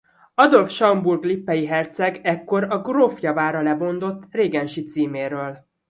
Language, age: Hungarian, 30-39